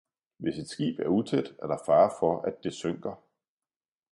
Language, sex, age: Danish, male, 40-49